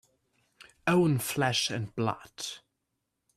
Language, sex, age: English, male, under 19